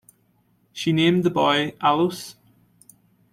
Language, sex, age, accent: English, male, 19-29, Irish English